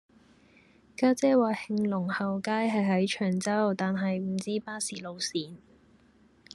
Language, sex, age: Cantonese, female, 19-29